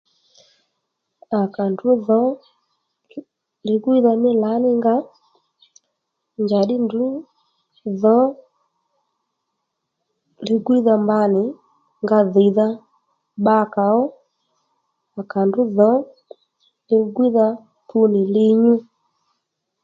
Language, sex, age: Lendu, female, 30-39